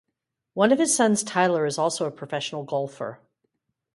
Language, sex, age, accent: English, female, 60-69, United States English